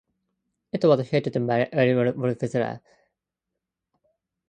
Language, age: English, under 19